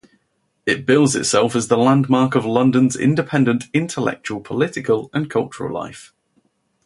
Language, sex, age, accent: English, male, 19-29, England English